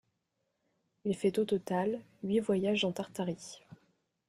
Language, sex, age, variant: French, female, under 19, Français de métropole